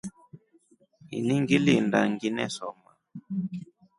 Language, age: Rombo, 19-29